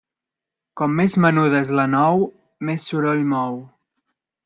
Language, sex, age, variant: Catalan, male, 19-29, Central